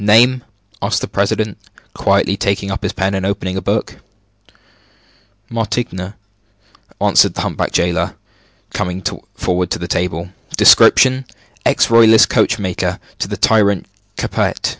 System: none